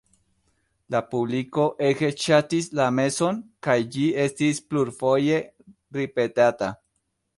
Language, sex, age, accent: Esperanto, male, 19-29, Internacia